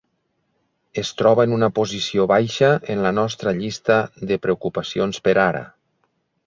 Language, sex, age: Catalan, male, 50-59